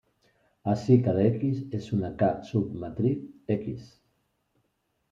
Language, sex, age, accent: Spanish, male, 50-59, España: Sur peninsular (Andalucia, Extremadura, Murcia)